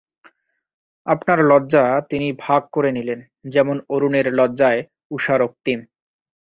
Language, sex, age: Bengali, male, 19-29